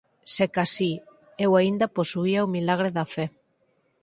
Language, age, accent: Galician, 40-49, Oriental (común en zona oriental)